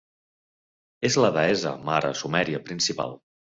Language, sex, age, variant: Catalan, male, 30-39, Central